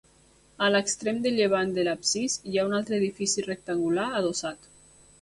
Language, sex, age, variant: Catalan, female, 19-29, Nord-Occidental